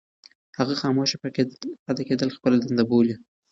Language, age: Pashto, 19-29